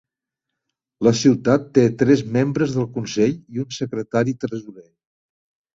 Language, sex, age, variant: Catalan, male, 70-79, Central